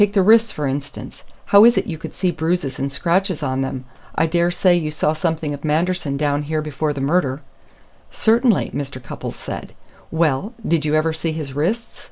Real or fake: real